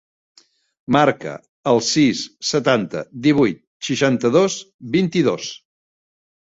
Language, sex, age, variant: Catalan, male, 60-69, Central